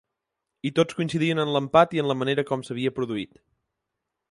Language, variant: Catalan, Central